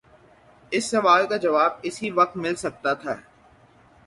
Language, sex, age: Urdu, male, 19-29